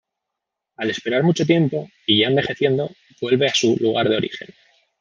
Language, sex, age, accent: Spanish, male, 19-29, España: Centro-Sur peninsular (Madrid, Toledo, Castilla-La Mancha)